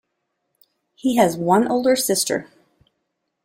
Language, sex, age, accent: English, female, 40-49, United States English